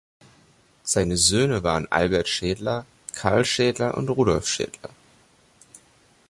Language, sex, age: German, male, under 19